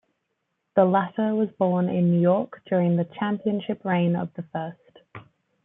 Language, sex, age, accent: English, female, 19-29, Australian English